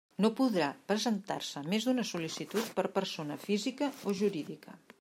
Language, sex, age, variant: Catalan, female, 50-59, Central